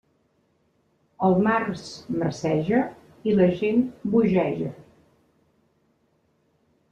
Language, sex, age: Catalan, female, 70-79